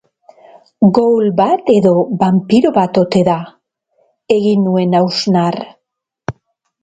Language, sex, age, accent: Basque, female, 50-59, Mendebalekoa (Araba, Bizkaia, Gipuzkoako mendebaleko herri batzuk)